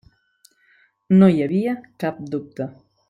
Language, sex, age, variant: Catalan, female, 19-29, Nord-Occidental